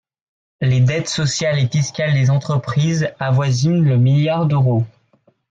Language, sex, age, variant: French, male, 19-29, Français de métropole